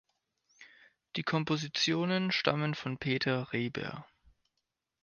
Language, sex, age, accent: German, male, 19-29, Deutschland Deutsch